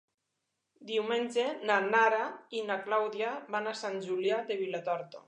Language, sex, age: Catalan, female, 40-49